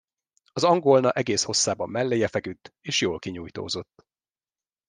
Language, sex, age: Hungarian, male, 30-39